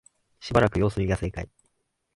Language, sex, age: Japanese, male, 19-29